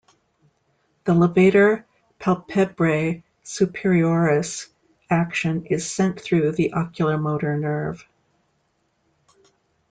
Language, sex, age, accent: English, female, 60-69, United States English